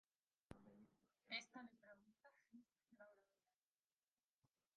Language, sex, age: Spanish, female, 19-29